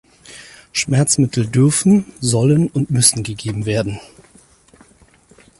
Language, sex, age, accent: German, male, 30-39, Deutschland Deutsch